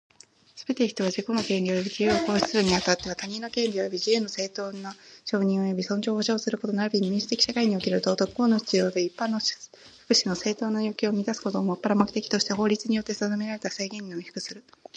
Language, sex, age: Japanese, female, 19-29